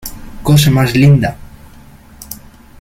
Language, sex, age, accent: Spanish, male, under 19, España: Centro-Sur peninsular (Madrid, Toledo, Castilla-La Mancha)